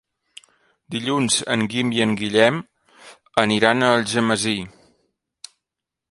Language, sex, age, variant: Catalan, male, 40-49, Central